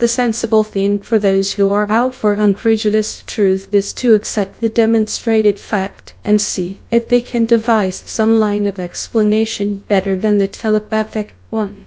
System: TTS, GlowTTS